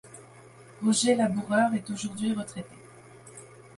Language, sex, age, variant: French, female, 19-29, Français de métropole